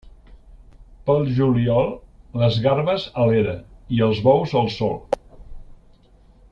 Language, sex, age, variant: Catalan, male, 60-69, Central